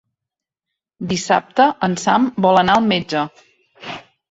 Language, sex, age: Catalan, female, 50-59